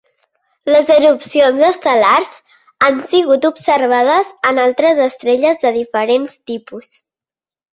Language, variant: Catalan, Central